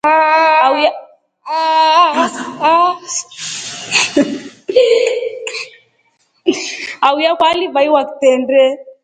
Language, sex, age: Rombo, female, 30-39